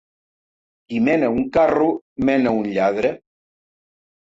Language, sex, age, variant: Catalan, male, 60-69, Central